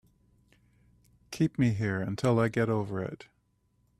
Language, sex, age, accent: English, male, 60-69, Canadian English